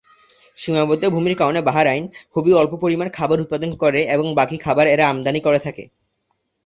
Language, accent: Bengali, Bengali